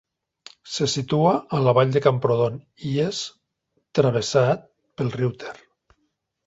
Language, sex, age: Catalan, male, 60-69